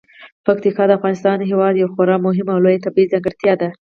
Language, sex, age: Pashto, female, 19-29